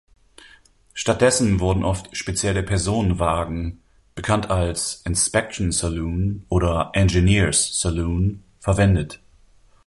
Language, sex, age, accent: German, male, 40-49, Deutschland Deutsch